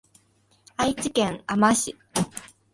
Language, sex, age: Japanese, female, 19-29